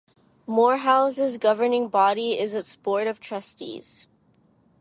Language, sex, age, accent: English, female, under 19, United States English